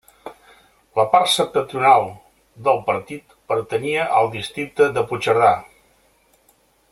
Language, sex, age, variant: Catalan, male, 60-69, Central